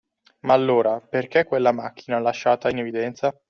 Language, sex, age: Italian, male, 19-29